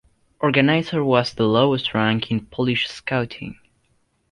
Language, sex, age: English, male, under 19